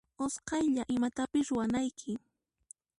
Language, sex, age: Puno Quechua, female, 19-29